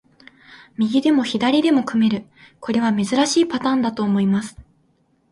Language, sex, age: Japanese, female, 19-29